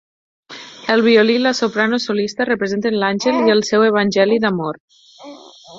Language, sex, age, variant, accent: Catalan, female, 30-39, Nord-Occidental, Lleidatà